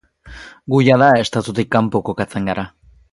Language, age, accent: Basque, 19-29, Erdialdekoa edo Nafarra (Gipuzkoa, Nafarroa)